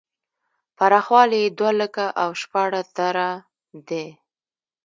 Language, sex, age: Pashto, female, 19-29